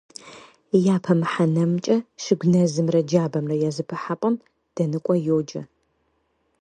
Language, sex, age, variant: Kabardian, female, 19-29, Адыгэбзэ (Къэбэрдей, Кирил, псоми зэдай)